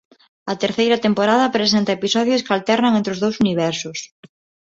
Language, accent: Galician, Neofalante